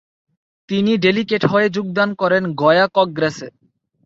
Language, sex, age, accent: Bengali, male, 19-29, Bangladeshi; শুদ্ধ বাংলা